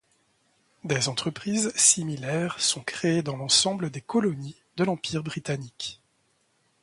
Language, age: French, 40-49